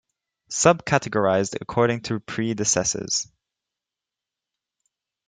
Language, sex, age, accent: English, male, under 19, England English